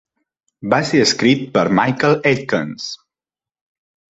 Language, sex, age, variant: Catalan, male, 19-29, Central